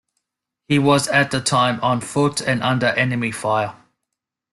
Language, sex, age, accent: English, male, 19-29, Australian English